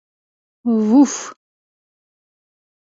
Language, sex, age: Bashkir, female, 19-29